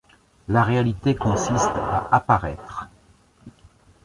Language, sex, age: French, male, 70-79